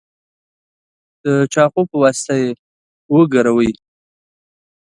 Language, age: Pashto, 30-39